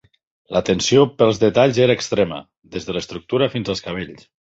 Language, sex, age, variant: Catalan, male, 40-49, Septentrional